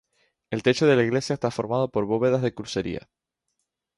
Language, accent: Spanish, España: Islas Canarias